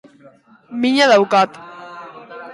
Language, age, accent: Basque, under 19, Mendebalekoa (Araba, Bizkaia, Gipuzkoako mendebaleko herri batzuk)